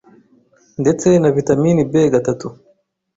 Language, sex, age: Kinyarwanda, male, 30-39